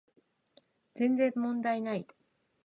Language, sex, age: Japanese, female, 50-59